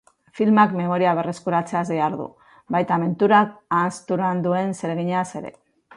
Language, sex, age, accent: Basque, female, 50-59, Mendebalekoa (Araba, Bizkaia, Gipuzkoako mendebaleko herri batzuk)